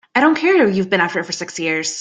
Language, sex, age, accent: English, female, 30-39, United States English